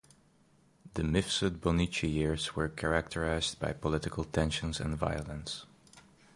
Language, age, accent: English, 19-29, United States English